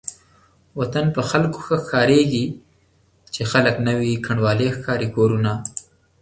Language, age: Pashto, 30-39